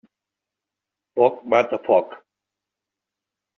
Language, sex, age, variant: Catalan, male, 70-79, Septentrional